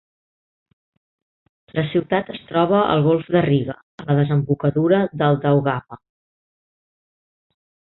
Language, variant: Catalan, Central